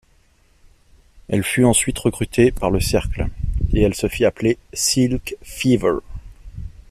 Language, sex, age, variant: French, male, 30-39, Français de métropole